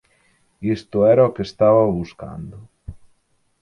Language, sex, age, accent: Galician, male, 30-39, Atlántico (seseo e gheada)